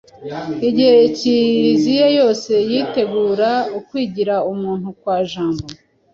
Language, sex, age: Kinyarwanda, female, 50-59